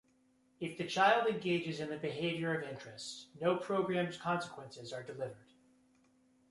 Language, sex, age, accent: English, male, 19-29, United States English